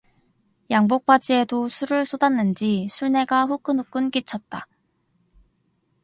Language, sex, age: Korean, female, 19-29